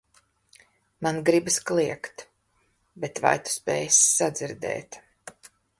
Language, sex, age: Latvian, female, 50-59